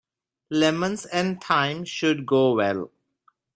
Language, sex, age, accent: English, male, 30-39, India and South Asia (India, Pakistan, Sri Lanka)